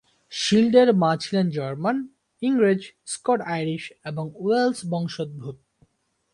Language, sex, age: Bengali, male, 19-29